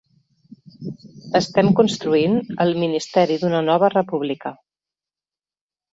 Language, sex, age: Catalan, female, 40-49